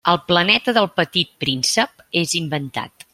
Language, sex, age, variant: Catalan, female, 40-49, Central